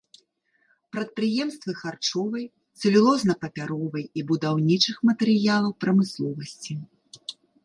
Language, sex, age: Belarusian, male, 40-49